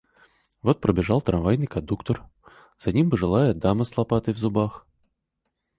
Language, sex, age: Russian, male, 30-39